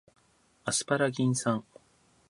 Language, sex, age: Japanese, male, 40-49